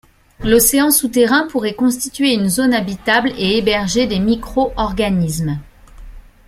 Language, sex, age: French, female, 40-49